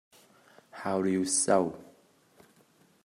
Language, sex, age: English, male, 19-29